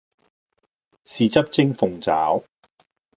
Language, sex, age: Cantonese, male, 50-59